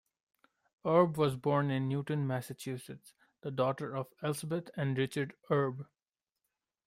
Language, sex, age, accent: English, male, 19-29, India and South Asia (India, Pakistan, Sri Lanka)